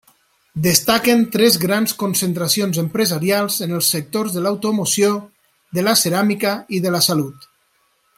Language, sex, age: Catalan, male, 50-59